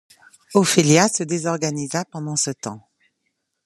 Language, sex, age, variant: French, female, 40-49, Français de métropole